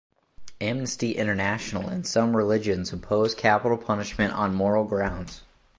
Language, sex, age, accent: English, male, 19-29, United States English